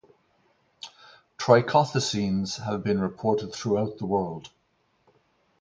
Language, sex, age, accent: English, male, 50-59, Irish English